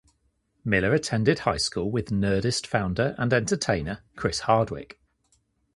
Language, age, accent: English, 50-59, England English